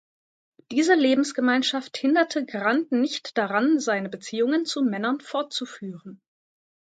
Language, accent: German, Deutschland Deutsch